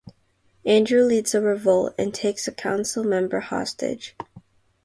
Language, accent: English, United States English; Filipino